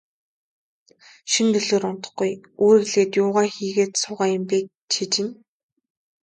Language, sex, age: Mongolian, female, 19-29